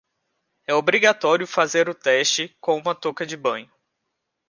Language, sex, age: Portuguese, male, 19-29